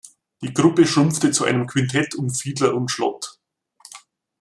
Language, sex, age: German, male, 40-49